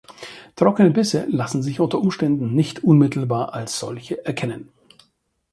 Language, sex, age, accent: German, male, 50-59, Deutschland Deutsch